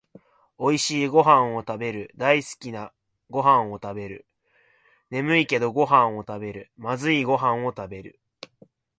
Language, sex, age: Japanese, male, 19-29